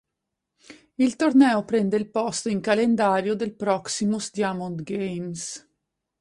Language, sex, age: Italian, female, 30-39